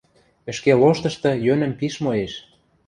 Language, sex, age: Western Mari, male, 19-29